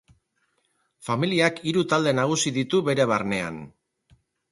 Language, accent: Basque, Erdialdekoa edo Nafarra (Gipuzkoa, Nafarroa)